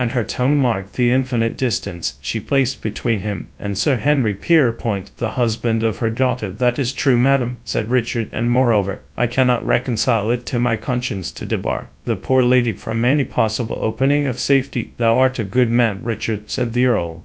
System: TTS, GradTTS